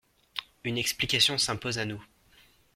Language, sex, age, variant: French, male, 19-29, Français de métropole